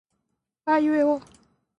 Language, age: Japanese, 19-29